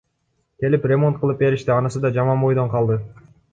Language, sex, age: Kyrgyz, male, 19-29